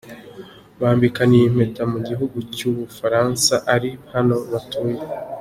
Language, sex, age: Kinyarwanda, male, 19-29